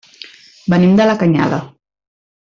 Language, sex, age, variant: Catalan, female, 40-49, Central